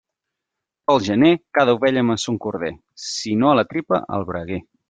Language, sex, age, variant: Catalan, male, 30-39, Central